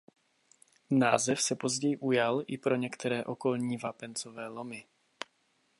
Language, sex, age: Czech, male, 30-39